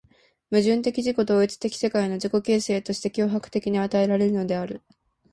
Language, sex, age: Japanese, female, 19-29